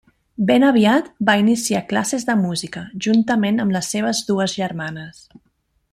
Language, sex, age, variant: Catalan, female, 30-39, Central